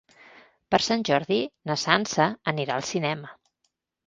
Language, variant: Catalan, Central